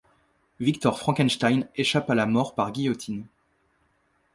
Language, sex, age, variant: French, male, 19-29, Français de métropole